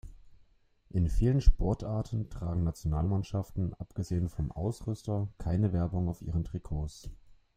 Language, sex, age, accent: German, male, 30-39, Deutschland Deutsch